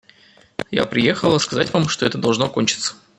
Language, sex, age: Russian, male, 30-39